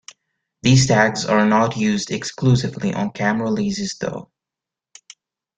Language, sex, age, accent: English, male, 19-29, United States English